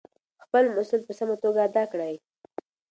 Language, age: Pashto, 19-29